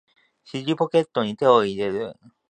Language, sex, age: Japanese, male, 19-29